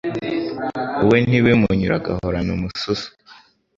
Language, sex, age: Kinyarwanda, male, under 19